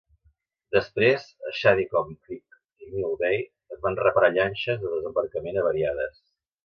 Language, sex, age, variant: Catalan, male, 60-69, Central